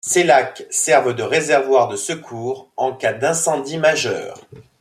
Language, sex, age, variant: French, male, 30-39, Français de métropole